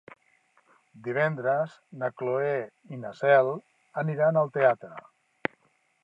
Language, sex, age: Catalan, male, 60-69